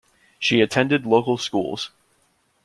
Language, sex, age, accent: English, male, 19-29, United States English